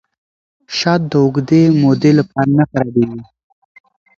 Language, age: Pashto, 19-29